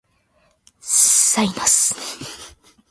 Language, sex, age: Japanese, female, 19-29